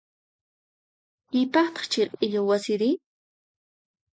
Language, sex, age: Puno Quechua, female, 19-29